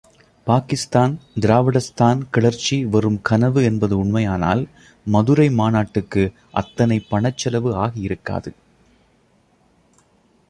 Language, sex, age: Tamil, male, 30-39